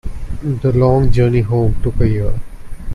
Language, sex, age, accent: English, male, 30-39, India and South Asia (India, Pakistan, Sri Lanka)